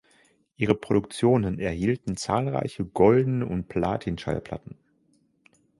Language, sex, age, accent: German, male, 30-39, Deutschland Deutsch